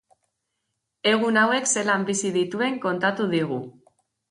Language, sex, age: Basque, female, 40-49